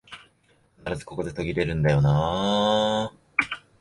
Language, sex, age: Japanese, male, 19-29